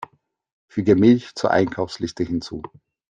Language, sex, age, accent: German, male, 30-39, Österreichisches Deutsch